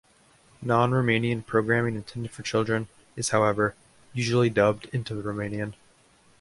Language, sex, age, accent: English, male, 19-29, United States English